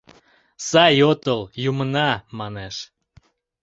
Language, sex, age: Mari, male, 30-39